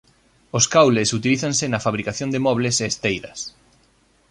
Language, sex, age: Galician, male, 30-39